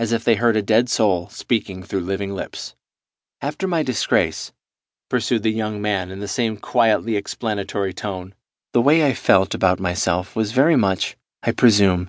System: none